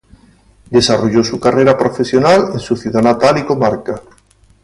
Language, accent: Spanish, España: Sur peninsular (Andalucia, Extremadura, Murcia)